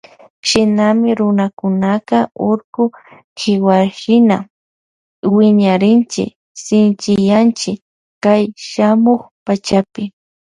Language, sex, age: Loja Highland Quichua, female, 19-29